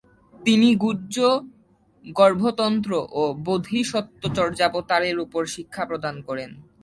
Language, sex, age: Bengali, male, under 19